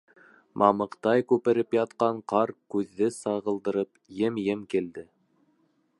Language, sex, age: Bashkir, male, 19-29